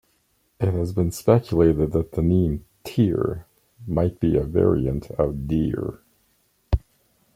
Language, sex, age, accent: English, male, 60-69, Canadian English